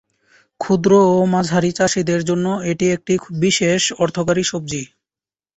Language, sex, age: Bengali, male, 19-29